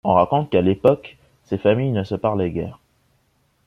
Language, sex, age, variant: French, male, under 19, Français des départements et régions d'outre-mer